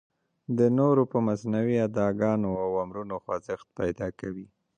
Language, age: Pashto, 19-29